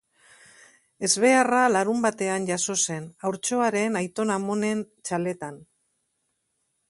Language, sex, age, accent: Basque, female, 60-69, Mendebalekoa (Araba, Bizkaia, Gipuzkoako mendebaleko herri batzuk)